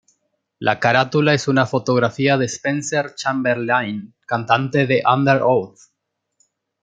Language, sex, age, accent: Spanish, male, 19-29, Rioplatense: Argentina, Uruguay, este de Bolivia, Paraguay